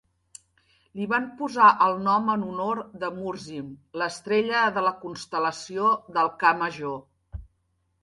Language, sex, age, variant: Catalan, female, 40-49, Septentrional